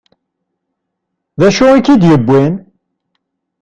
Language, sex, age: Kabyle, male, 50-59